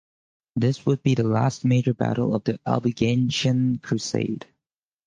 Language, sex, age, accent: English, male, 30-39, United States English